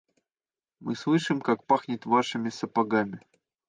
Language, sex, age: Russian, male, 30-39